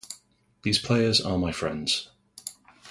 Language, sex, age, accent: English, male, 30-39, England English